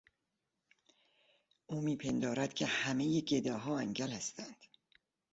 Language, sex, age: Persian, female, 60-69